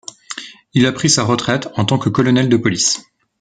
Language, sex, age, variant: French, male, 19-29, Français de métropole